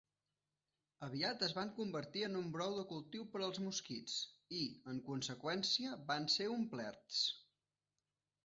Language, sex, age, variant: Catalan, male, 30-39, Central